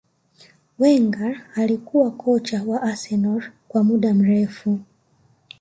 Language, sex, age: Swahili, female, 19-29